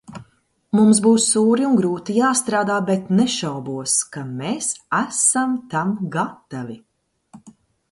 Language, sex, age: Latvian, female, 40-49